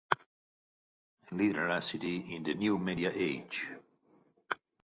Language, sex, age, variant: Catalan, male, 50-59, Central